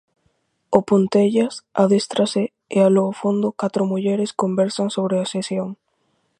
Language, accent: Galician, Normativo (estándar)